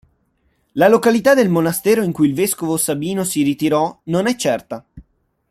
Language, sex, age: Italian, male, 19-29